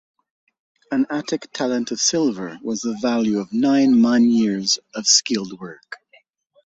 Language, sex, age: English, male, 40-49